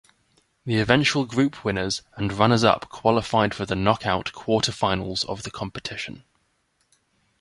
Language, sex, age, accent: English, male, 19-29, England English